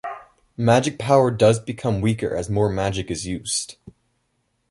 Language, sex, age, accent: English, male, under 19, United States English